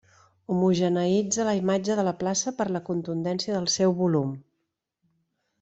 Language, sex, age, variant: Catalan, female, 50-59, Central